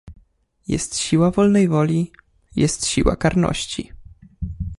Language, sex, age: Polish, male, 19-29